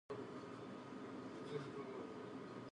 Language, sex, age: English, female, under 19